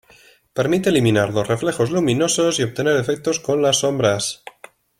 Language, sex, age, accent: Spanish, male, 30-39, España: Norte peninsular (Asturias, Castilla y León, Cantabria, País Vasco, Navarra, Aragón, La Rioja, Guadalajara, Cuenca)